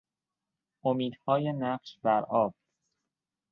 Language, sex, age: Persian, male, 19-29